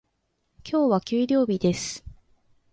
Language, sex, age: Japanese, female, 19-29